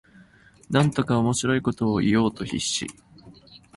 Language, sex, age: Japanese, male, 19-29